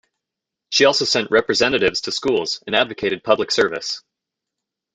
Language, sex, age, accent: English, male, 19-29, United States English